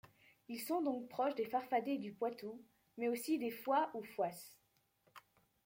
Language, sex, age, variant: French, female, under 19, Français de métropole